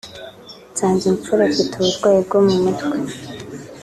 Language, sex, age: Kinyarwanda, female, 19-29